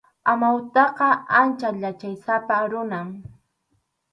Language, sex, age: Arequipa-La Unión Quechua, female, under 19